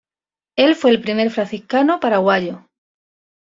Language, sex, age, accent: Spanish, female, 40-49, España: Sur peninsular (Andalucia, Extremadura, Murcia)